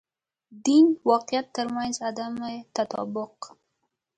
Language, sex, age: Pashto, female, 19-29